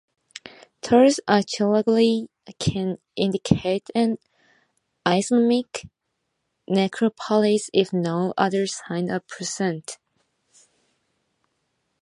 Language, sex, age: English, female, 19-29